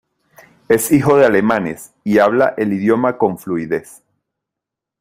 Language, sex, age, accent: Spanish, male, 40-49, Caribe: Cuba, Venezuela, Puerto Rico, República Dominicana, Panamá, Colombia caribeña, México caribeño, Costa del golfo de México